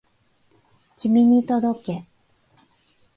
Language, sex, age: Japanese, female, 30-39